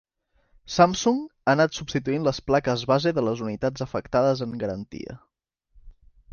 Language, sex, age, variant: Catalan, male, 19-29, Central